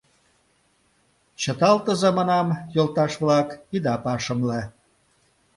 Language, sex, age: Mari, male, 60-69